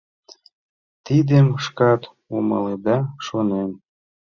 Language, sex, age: Mari, male, 40-49